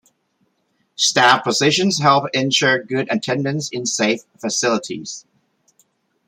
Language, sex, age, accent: English, male, 40-49, United States English